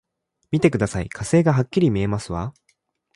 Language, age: Japanese, 19-29